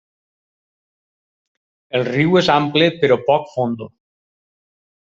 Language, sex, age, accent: Catalan, male, 40-49, valencià